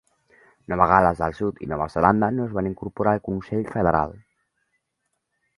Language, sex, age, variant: Catalan, male, under 19, Central